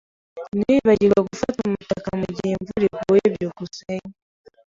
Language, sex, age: Kinyarwanda, female, 19-29